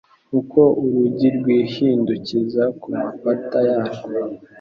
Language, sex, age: Kinyarwanda, male, under 19